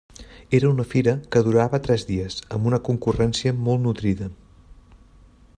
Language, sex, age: Catalan, male, 30-39